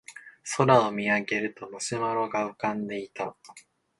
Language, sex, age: Japanese, male, 19-29